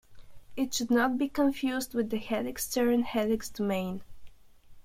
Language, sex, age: English, female, 19-29